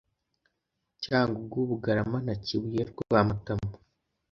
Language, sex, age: Kinyarwanda, male, under 19